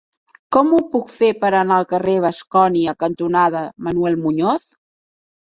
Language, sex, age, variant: Catalan, female, 50-59, Central